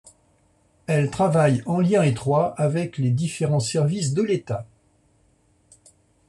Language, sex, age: French, male, 60-69